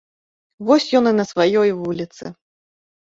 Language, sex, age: Belarusian, female, 30-39